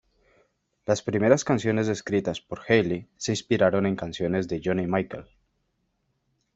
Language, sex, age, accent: Spanish, male, 30-39, Caribe: Cuba, Venezuela, Puerto Rico, República Dominicana, Panamá, Colombia caribeña, México caribeño, Costa del golfo de México